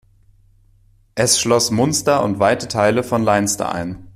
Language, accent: German, Deutschland Deutsch